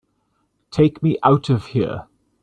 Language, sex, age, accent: English, male, 60-69, Welsh English